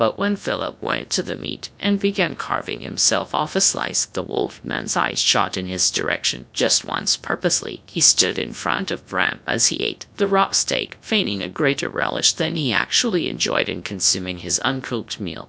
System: TTS, GradTTS